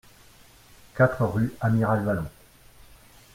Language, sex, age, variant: French, male, 40-49, Français de métropole